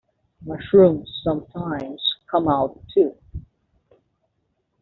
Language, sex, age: English, male, 19-29